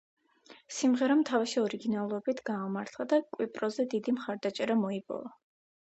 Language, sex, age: Georgian, female, under 19